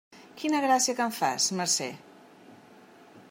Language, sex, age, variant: Catalan, female, 50-59, Central